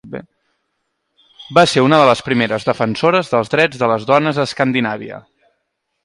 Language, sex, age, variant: Catalan, male, 19-29, Central